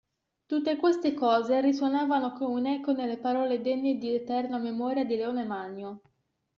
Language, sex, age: Italian, female, 19-29